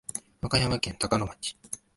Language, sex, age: Japanese, male, 19-29